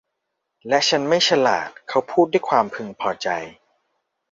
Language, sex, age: Thai, male, 19-29